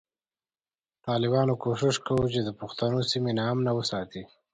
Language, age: Pashto, 19-29